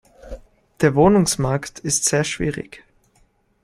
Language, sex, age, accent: German, male, 19-29, Österreichisches Deutsch